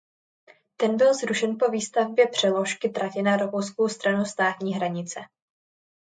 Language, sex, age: Czech, female, under 19